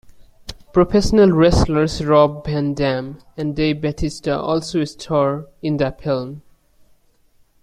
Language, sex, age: English, male, 19-29